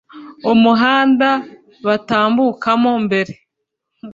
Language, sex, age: Kinyarwanda, female, 19-29